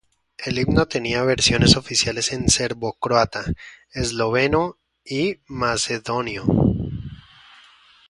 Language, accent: Spanish, Caribe: Cuba, Venezuela, Puerto Rico, República Dominicana, Panamá, Colombia caribeña, México caribeño, Costa del golfo de México